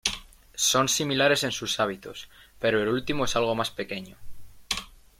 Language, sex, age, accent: Spanish, male, 19-29, España: Norte peninsular (Asturias, Castilla y León, Cantabria, País Vasco, Navarra, Aragón, La Rioja, Guadalajara, Cuenca)